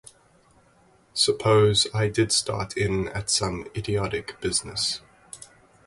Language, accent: English, England English